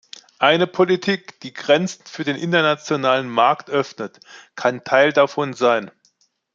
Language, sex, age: German, male, 50-59